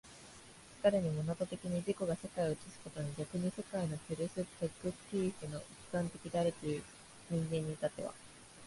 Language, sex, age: Japanese, female, 19-29